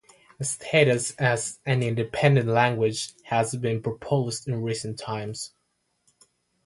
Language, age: English, 19-29